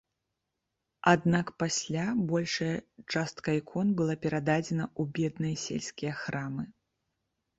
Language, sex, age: Belarusian, female, 30-39